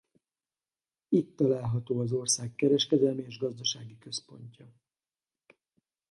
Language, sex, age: Hungarian, male, 50-59